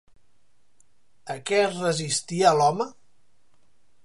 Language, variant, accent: Catalan, Central, Oriental